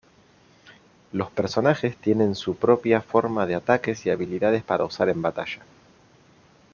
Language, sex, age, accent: Spanish, male, 30-39, Rioplatense: Argentina, Uruguay, este de Bolivia, Paraguay